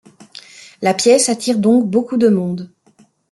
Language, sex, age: French, female, 50-59